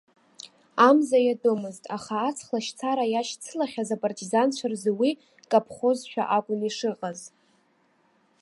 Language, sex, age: Abkhazian, female, under 19